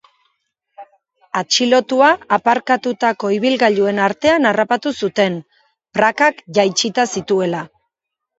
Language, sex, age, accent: Basque, female, 40-49, Erdialdekoa edo Nafarra (Gipuzkoa, Nafarroa)